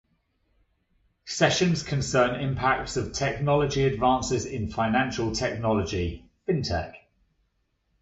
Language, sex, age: English, male, 40-49